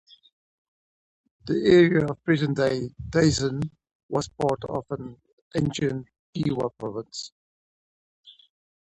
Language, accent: English, Southern African (South Africa, Zimbabwe, Namibia)